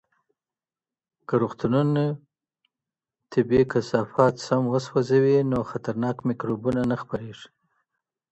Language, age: Pashto, 50-59